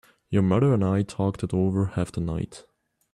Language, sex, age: English, male, 19-29